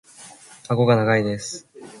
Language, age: Japanese, under 19